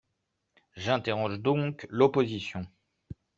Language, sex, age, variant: French, male, 40-49, Français de métropole